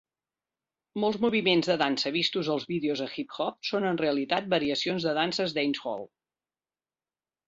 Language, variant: Catalan, Central